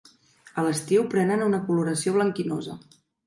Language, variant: Catalan, Central